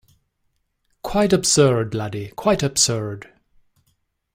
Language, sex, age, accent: English, male, 40-49, England English